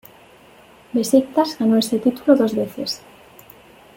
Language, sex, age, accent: Spanish, female, 19-29, España: Centro-Sur peninsular (Madrid, Toledo, Castilla-La Mancha)